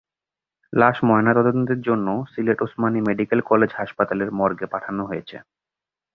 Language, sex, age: Bengali, male, 19-29